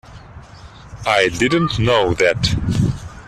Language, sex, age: English, male, 30-39